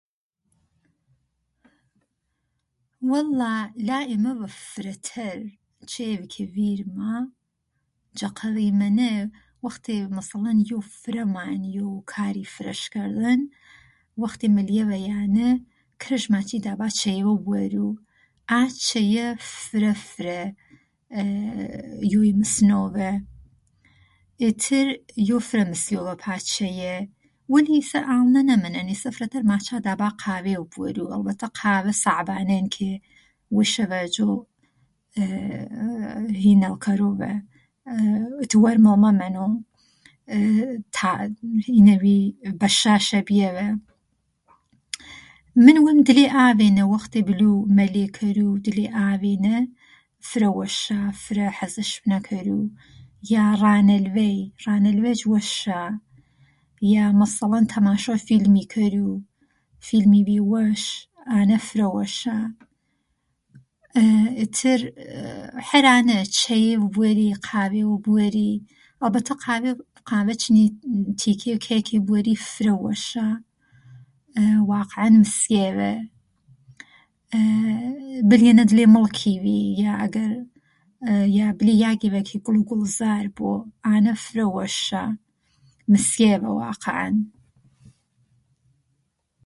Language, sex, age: Gurani, female, 40-49